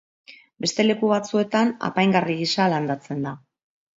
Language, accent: Basque, Mendebalekoa (Araba, Bizkaia, Gipuzkoako mendebaleko herri batzuk)